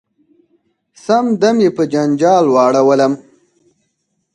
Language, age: Pashto, 19-29